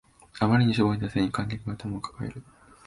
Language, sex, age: Japanese, male, 19-29